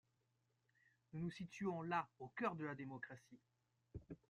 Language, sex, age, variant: French, male, 30-39, Français de métropole